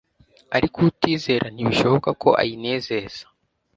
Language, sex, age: Kinyarwanda, male, under 19